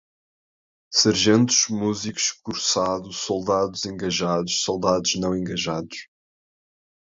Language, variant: Portuguese, Portuguese (Portugal)